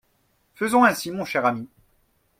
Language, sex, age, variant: French, male, 30-39, Français de métropole